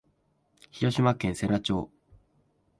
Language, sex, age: Japanese, male, 19-29